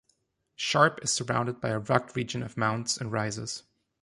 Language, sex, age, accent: English, male, 30-39, United States English